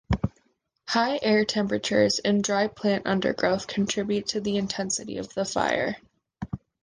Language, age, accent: English, 19-29, United States English